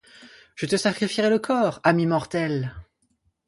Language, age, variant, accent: French, 19-29, Français de métropole, Français de l'est de la France